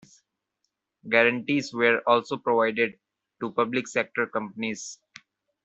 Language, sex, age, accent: English, male, 19-29, India and South Asia (India, Pakistan, Sri Lanka)